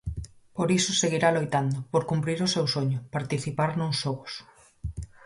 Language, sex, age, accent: Galician, female, 30-39, Normativo (estándar)